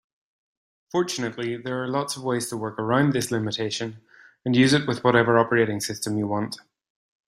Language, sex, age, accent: English, male, 19-29, Irish English